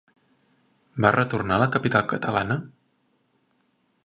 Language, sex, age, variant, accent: Catalan, male, 19-29, Central, central